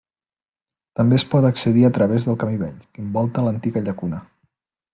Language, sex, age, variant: Catalan, male, 19-29, Nord-Occidental